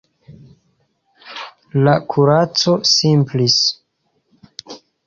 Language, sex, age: Esperanto, male, 19-29